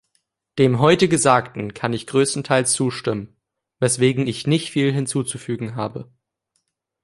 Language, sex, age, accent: German, male, under 19, Deutschland Deutsch